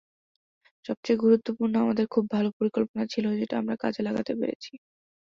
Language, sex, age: Bengali, female, 19-29